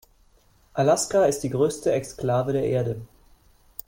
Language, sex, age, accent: German, male, 19-29, Deutschland Deutsch